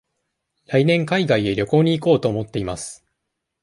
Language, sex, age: Japanese, male, 19-29